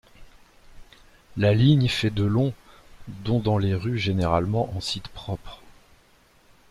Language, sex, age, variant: French, male, 40-49, Français de métropole